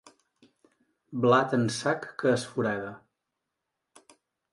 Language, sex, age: Catalan, male, 40-49